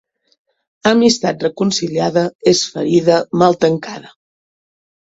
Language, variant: Catalan, Central